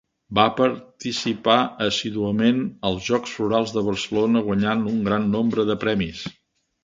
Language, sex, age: Catalan, male, 70-79